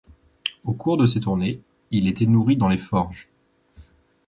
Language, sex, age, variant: French, male, 19-29, Français de métropole